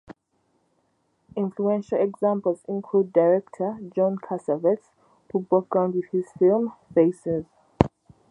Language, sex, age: English, female, 19-29